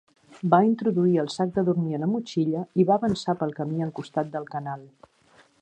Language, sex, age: Catalan, female, 50-59